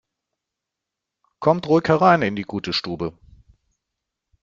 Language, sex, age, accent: German, male, 50-59, Deutschland Deutsch